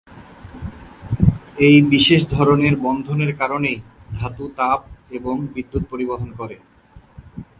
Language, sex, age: Bengali, male, 30-39